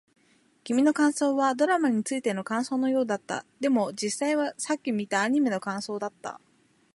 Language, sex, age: Japanese, female, 19-29